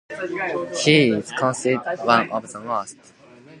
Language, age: English, under 19